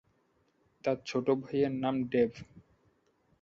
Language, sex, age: Bengali, male, 19-29